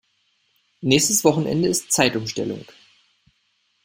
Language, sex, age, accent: German, male, 40-49, Deutschland Deutsch